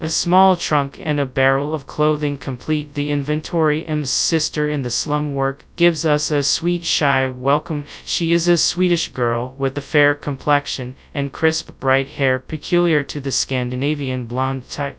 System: TTS, FastPitch